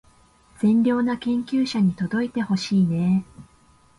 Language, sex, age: Japanese, female, 19-29